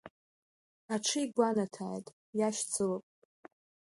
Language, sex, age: Abkhazian, female, under 19